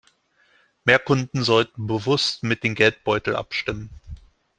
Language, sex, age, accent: German, male, 40-49, Deutschland Deutsch